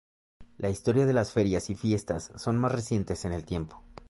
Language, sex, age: Spanish, male, 30-39